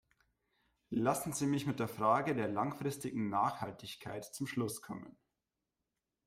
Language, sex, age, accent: German, male, 30-39, Deutschland Deutsch